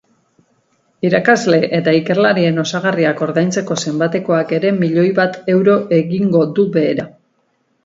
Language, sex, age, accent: Basque, female, 50-59, Mendebalekoa (Araba, Bizkaia, Gipuzkoako mendebaleko herri batzuk)